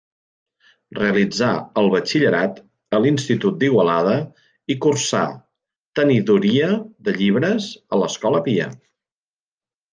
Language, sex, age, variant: Catalan, male, under 19, Central